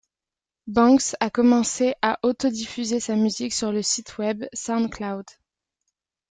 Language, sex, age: French, female, 19-29